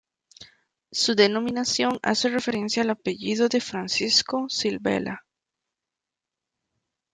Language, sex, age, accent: Spanish, female, 19-29, América central